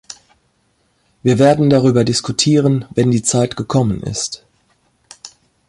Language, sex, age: German, female, 50-59